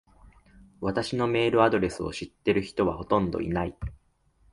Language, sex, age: Japanese, male, 19-29